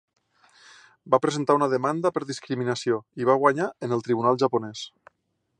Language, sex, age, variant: Catalan, male, 30-39, Septentrional